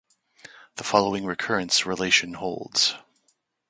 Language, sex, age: English, male, 40-49